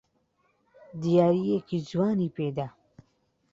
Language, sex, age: Central Kurdish, female, 30-39